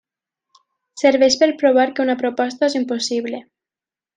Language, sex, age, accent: Catalan, female, 19-29, valencià